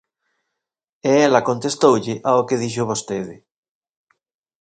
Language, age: Galician, 40-49